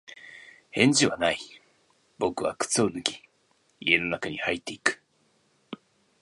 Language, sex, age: Japanese, male, 19-29